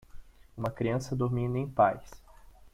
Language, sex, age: Portuguese, male, 30-39